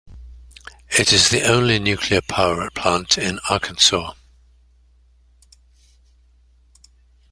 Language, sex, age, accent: English, male, 70-79, England English